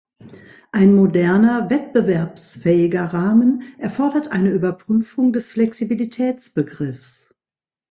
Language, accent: German, Deutschland Deutsch